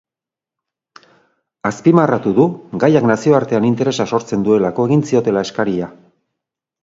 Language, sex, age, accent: Basque, male, 60-69, Erdialdekoa edo Nafarra (Gipuzkoa, Nafarroa)